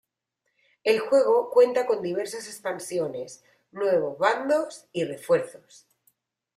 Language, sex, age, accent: Spanish, female, 40-49, España: Sur peninsular (Andalucia, Extremadura, Murcia)